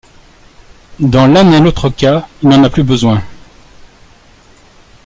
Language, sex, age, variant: French, male, 40-49, Français de métropole